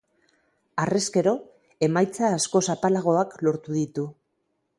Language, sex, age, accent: Basque, female, 40-49, Mendebalekoa (Araba, Bizkaia, Gipuzkoako mendebaleko herri batzuk)